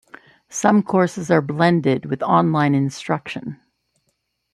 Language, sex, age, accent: English, female, 60-69, United States English